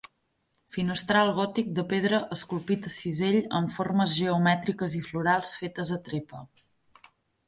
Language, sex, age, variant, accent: Catalan, female, 19-29, Central, Oriental